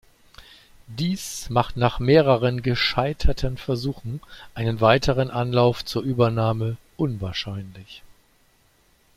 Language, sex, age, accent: German, male, 50-59, Deutschland Deutsch